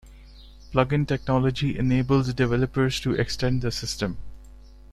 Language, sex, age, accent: English, male, 19-29, India and South Asia (India, Pakistan, Sri Lanka)